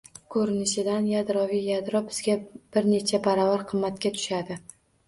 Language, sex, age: Uzbek, female, 19-29